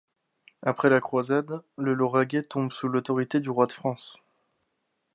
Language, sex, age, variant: French, male, 19-29, Français de métropole